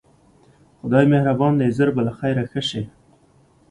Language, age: Pashto, 30-39